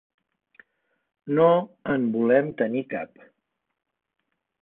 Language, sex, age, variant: Catalan, male, 60-69, Central